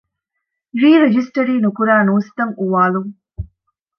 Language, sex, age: Divehi, female, 30-39